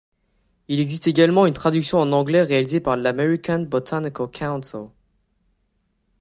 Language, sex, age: French, male, 19-29